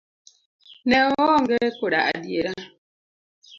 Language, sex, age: Luo (Kenya and Tanzania), female, 30-39